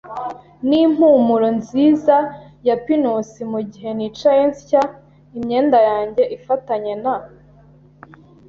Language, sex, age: Kinyarwanda, female, 19-29